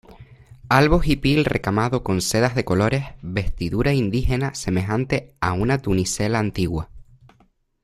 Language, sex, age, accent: Spanish, male, 19-29, España: Islas Canarias